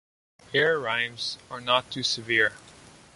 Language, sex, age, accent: English, male, 19-29, Canadian English